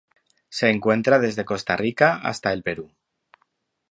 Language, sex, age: Spanish, male, 40-49